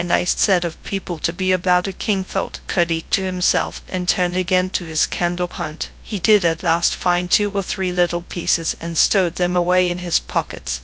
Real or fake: fake